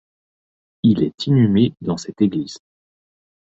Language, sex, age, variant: French, male, 19-29, Français de métropole